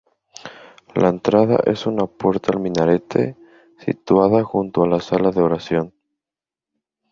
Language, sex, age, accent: Spanish, male, 19-29, México